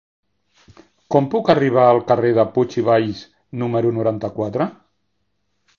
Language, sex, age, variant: Catalan, male, 60-69, Central